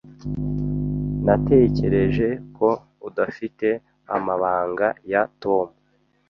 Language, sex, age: Kinyarwanda, male, 19-29